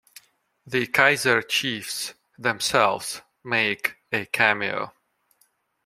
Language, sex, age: English, male, 40-49